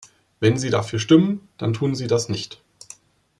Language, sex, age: German, male, 30-39